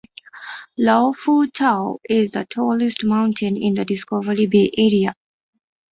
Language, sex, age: English, female, 19-29